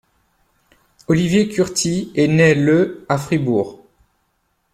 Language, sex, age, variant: French, male, 40-49, Français de métropole